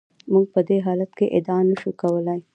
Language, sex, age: Pashto, female, 19-29